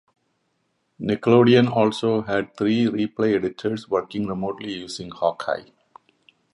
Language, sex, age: English, male, 50-59